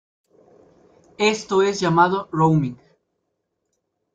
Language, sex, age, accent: Spanish, male, 19-29, México